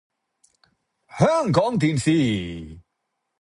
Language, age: Cantonese, 40-49